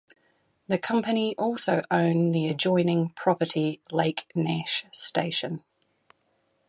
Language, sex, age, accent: English, female, 40-49, New Zealand English